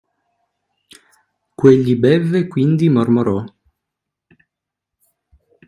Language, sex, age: Italian, male, 19-29